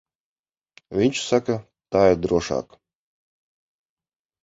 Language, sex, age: Latvian, male, 40-49